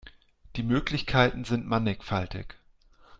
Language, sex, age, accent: German, male, 40-49, Deutschland Deutsch